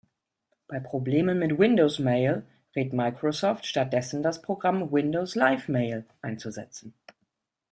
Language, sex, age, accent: German, female, 40-49, Deutschland Deutsch